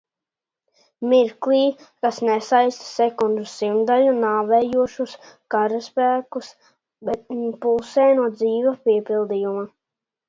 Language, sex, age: Latvian, male, under 19